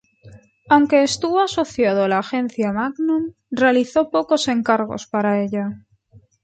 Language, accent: Spanish, España: Centro-Sur peninsular (Madrid, Toledo, Castilla-La Mancha)